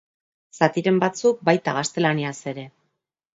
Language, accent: Basque, Mendebalekoa (Araba, Bizkaia, Gipuzkoako mendebaleko herri batzuk)